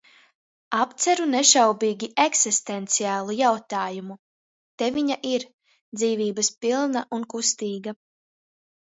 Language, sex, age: Latvian, female, 19-29